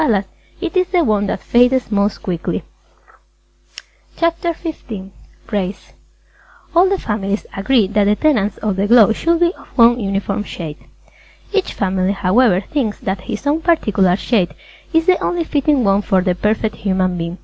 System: none